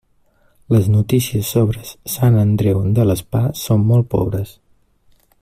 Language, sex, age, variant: Catalan, male, 19-29, Nord-Occidental